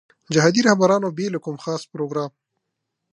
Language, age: Pashto, 19-29